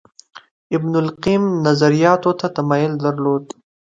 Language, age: Pashto, 19-29